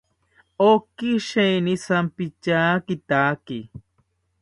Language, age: South Ucayali Ashéninka, 30-39